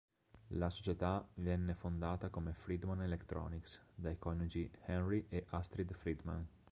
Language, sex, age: Italian, male, 19-29